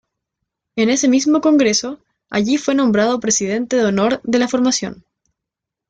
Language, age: Spanish, 19-29